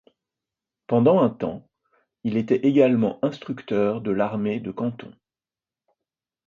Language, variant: French, Français de métropole